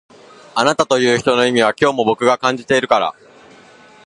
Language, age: Japanese, 19-29